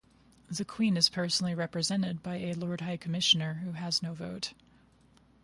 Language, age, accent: English, 30-39, United States English